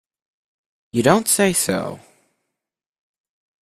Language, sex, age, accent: English, male, 19-29, United States English